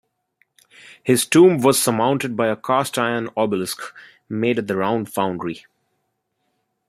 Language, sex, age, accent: English, male, 19-29, India and South Asia (India, Pakistan, Sri Lanka)